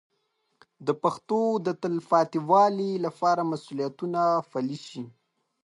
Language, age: Pashto, 19-29